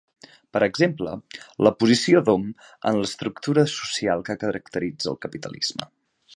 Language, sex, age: Catalan, male, 19-29